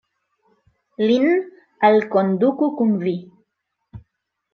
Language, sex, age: Esperanto, female, 40-49